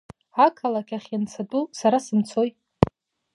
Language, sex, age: Abkhazian, female, 19-29